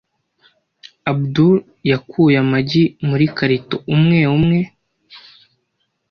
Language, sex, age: Kinyarwanda, male, under 19